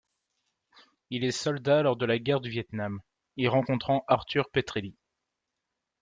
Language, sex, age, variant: French, male, 19-29, Français de métropole